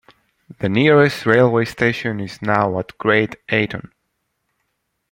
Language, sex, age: English, male, 19-29